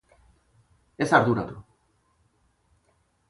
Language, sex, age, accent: Basque, male, 40-49, Erdialdekoa edo Nafarra (Gipuzkoa, Nafarroa)